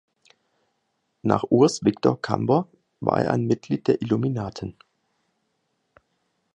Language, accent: German, Deutschland Deutsch